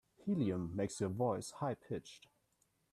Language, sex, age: English, male, 19-29